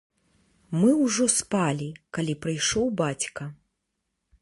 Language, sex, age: Belarusian, female, 40-49